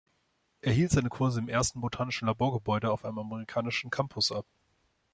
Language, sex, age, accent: German, male, 30-39, Deutschland Deutsch